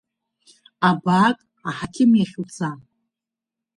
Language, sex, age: Abkhazian, female, 40-49